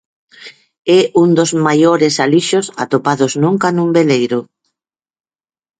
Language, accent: Galician, Normativo (estándar)